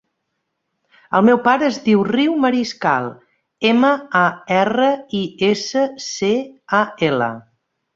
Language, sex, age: Catalan, female, 50-59